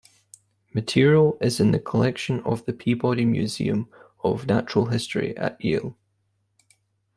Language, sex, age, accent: English, male, 19-29, Scottish English